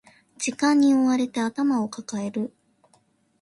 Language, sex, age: Japanese, female, 19-29